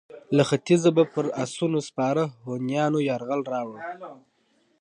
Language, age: Pashto, 19-29